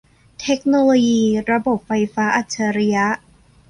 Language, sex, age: Thai, female, 30-39